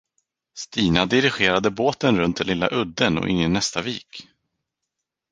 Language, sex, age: Swedish, male, 19-29